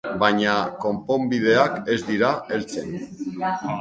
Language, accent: Basque, Erdialdekoa edo Nafarra (Gipuzkoa, Nafarroa)